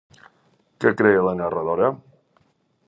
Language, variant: Catalan, Balear